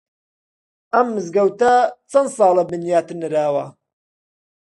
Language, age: Central Kurdish, 30-39